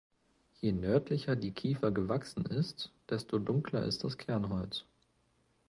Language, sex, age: German, male, 19-29